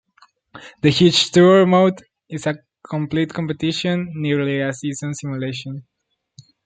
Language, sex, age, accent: English, male, under 19, United States English